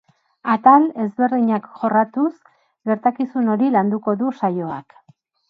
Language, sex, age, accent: Basque, female, 40-49, Erdialdekoa edo Nafarra (Gipuzkoa, Nafarroa)